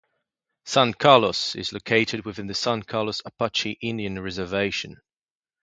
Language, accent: English, England English; Canadian English